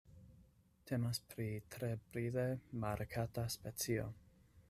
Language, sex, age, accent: Esperanto, male, 30-39, Internacia